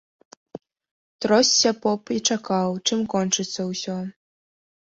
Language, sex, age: Belarusian, female, 19-29